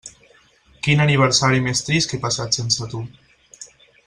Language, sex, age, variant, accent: Catalan, male, 19-29, Central, central; Barceloní